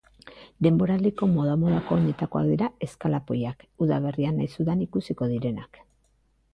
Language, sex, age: Basque, female, 40-49